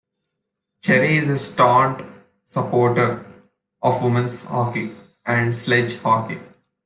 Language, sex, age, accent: English, male, 19-29, India and South Asia (India, Pakistan, Sri Lanka)